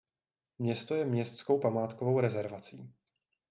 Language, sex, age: Czech, male, 40-49